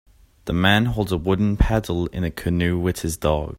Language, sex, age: English, male, under 19